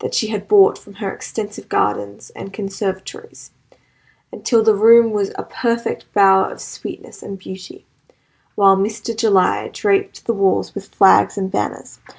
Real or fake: real